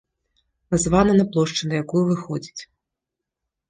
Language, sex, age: Belarusian, female, 30-39